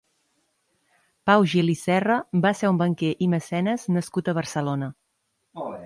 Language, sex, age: Catalan, male, 40-49